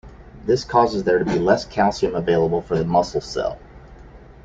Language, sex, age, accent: English, male, 40-49, United States English